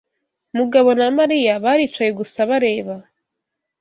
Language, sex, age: Kinyarwanda, female, 19-29